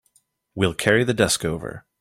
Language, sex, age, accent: English, male, 19-29, United States English